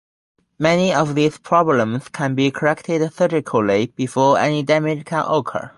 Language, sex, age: English, male, 19-29